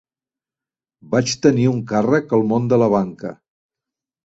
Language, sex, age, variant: Catalan, male, 70-79, Central